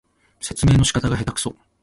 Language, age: Japanese, 40-49